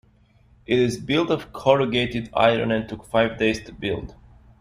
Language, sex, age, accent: English, male, 30-39, United States English